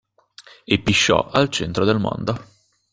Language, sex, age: Italian, male, 19-29